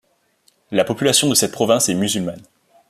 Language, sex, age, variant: French, male, 19-29, Français de métropole